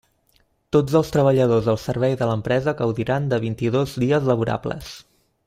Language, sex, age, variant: Catalan, male, 19-29, Central